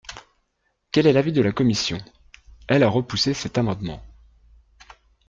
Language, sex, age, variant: French, male, 30-39, Français de métropole